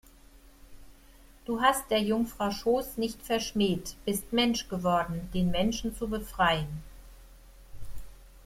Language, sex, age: German, female, 50-59